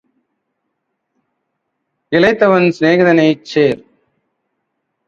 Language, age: Tamil, 30-39